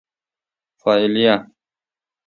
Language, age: Persian, 30-39